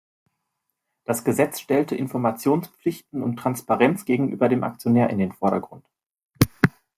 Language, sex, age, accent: German, male, 19-29, Deutschland Deutsch